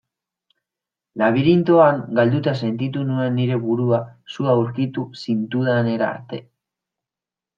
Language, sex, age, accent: Basque, male, 19-29, Mendebalekoa (Araba, Bizkaia, Gipuzkoako mendebaleko herri batzuk)